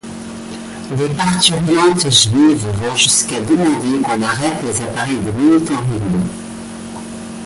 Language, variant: French, Français de métropole